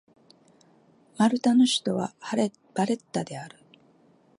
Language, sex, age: Japanese, female, 50-59